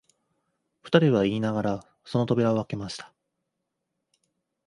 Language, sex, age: Japanese, male, 30-39